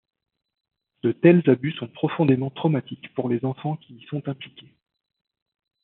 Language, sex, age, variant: French, male, 30-39, Français de métropole